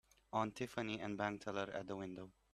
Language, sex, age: English, male, 19-29